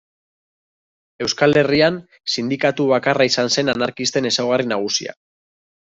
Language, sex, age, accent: Basque, male, 19-29, Mendebalekoa (Araba, Bizkaia, Gipuzkoako mendebaleko herri batzuk)